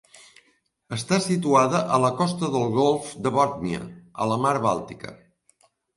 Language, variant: Catalan, Central